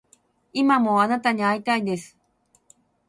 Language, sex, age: Japanese, female, 60-69